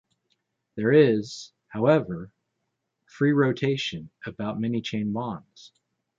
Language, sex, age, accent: English, male, 40-49, United States English